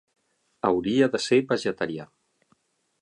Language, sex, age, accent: Catalan, male, 50-59, balear; central